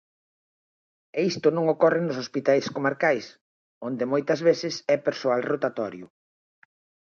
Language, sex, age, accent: Galician, female, 50-59, Atlántico (seseo e gheada)